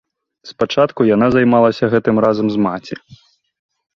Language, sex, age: Belarusian, male, 19-29